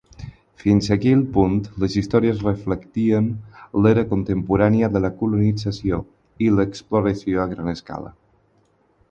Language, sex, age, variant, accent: Catalan, male, 30-39, Balear, balear; aprenent (recent, des del castellà)